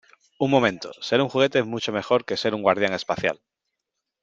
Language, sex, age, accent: Spanish, male, 19-29, España: Sur peninsular (Andalucia, Extremadura, Murcia)